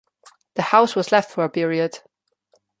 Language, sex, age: English, female, under 19